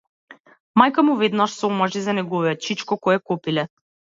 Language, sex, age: Macedonian, female, 30-39